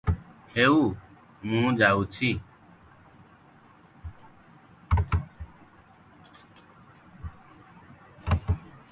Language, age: Odia, 50-59